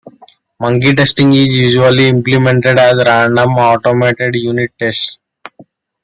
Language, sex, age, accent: English, male, under 19, India and South Asia (India, Pakistan, Sri Lanka)